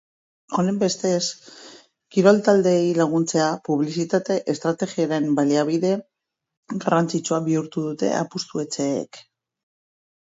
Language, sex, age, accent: Basque, female, 40-49, Mendebalekoa (Araba, Bizkaia, Gipuzkoako mendebaleko herri batzuk)